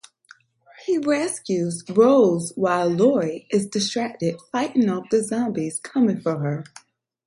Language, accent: English, United States English